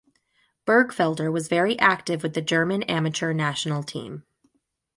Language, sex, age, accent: English, female, 30-39, United States English